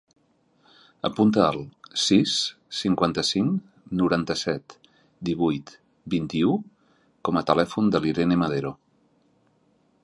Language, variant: Catalan, Central